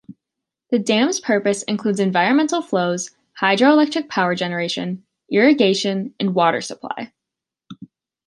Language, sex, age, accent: English, female, under 19, United States English